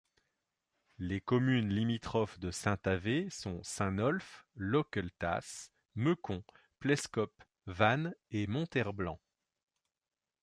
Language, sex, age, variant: French, male, 40-49, Français de métropole